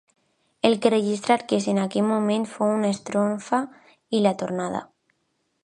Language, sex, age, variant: Catalan, female, under 19, Alacantí